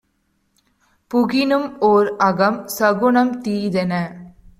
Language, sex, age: Tamil, female, 19-29